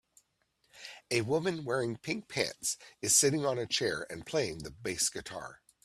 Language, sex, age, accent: English, male, 50-59, United States English